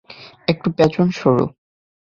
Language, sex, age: Bengali, male, 19-29